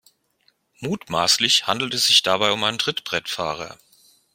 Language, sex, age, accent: German, male, 50-59, Deutschland Deutsch